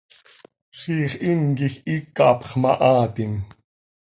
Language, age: Seri, 40-49